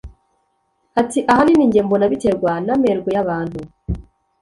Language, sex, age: Kinyarwanda, female, 19-29